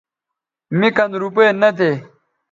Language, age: Bateri, 19-29